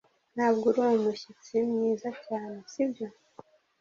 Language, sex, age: Kinyarwanda, female, 30-39